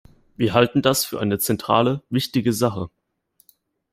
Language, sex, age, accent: German, male, 19-29, Deutschland Deutsch